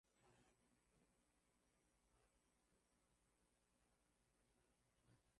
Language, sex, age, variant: Swahili, male, 30-39, Kiswahili Sanifu (EA)